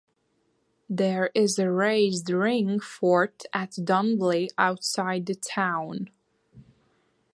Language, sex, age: English, female, 19-29